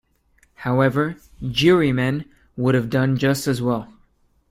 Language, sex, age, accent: English, male, 19-29, United States English